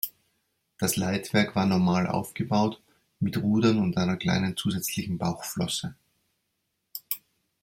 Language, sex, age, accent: German, male, 40-49, Österreichisches Deutsch